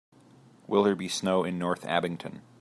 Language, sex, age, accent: English, male, 30-39, Canadian English